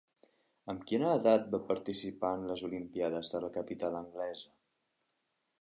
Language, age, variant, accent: Catalan, under 19, Central, central